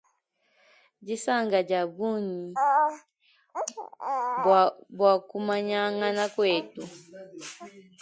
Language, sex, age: Luba-Lulua, female, 19-29